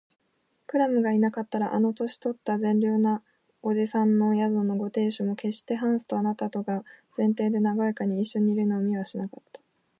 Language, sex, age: Japanese, female, 19-29